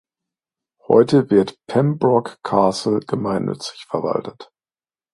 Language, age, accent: German, 30-39, Deutschland Deutsch